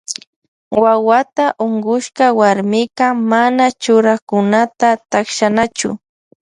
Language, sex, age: Loja Highland Quichua, female, 19-29